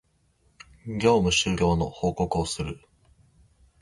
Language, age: Japanese, 19-29